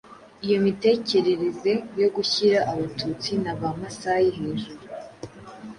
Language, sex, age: Kinyarwanda, female, under 19